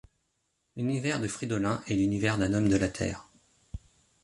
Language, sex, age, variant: French, male, 40-49, Français de métropole